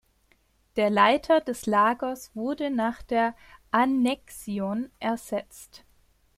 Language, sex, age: German, female, 30-39